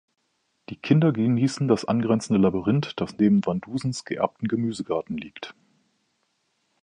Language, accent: German, Deutschland Deutsch